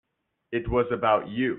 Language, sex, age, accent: English, male, 19-29, United States English